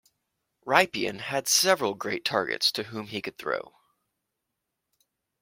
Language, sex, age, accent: English, male, 19-29, United States English